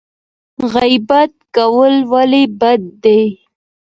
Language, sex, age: Pashto, female, 19-29